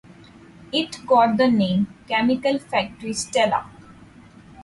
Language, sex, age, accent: English, female, 19-29, India and South Asia (India, Pakistan, Sri Lanka)